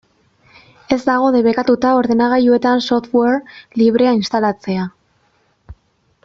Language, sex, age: Basque, female, 19-29